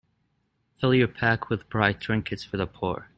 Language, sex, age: English, male, 19-29